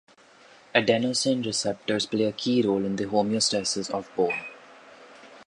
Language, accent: English, India and South Asia (India, Pakistan, Sri Lanka)